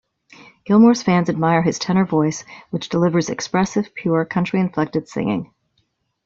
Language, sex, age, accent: English, female, 50-59, United States English